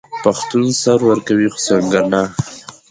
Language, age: Pashto, 19-29